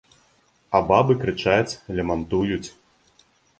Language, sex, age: Belarusian, male, 30-39